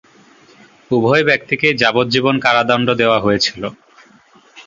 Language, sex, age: Bengali, male, 19-29